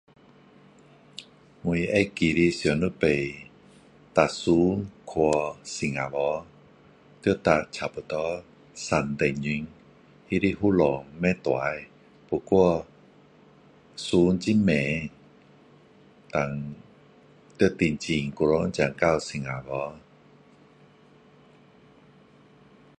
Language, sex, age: Min Dong Chinese, male, 50-59